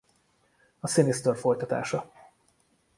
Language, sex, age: Hungarian, male, 30-39